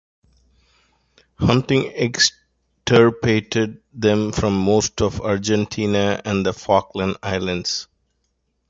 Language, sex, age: English, male, 40-49